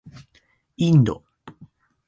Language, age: Japanese, 19-29